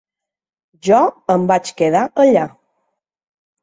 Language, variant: Catalan, Balear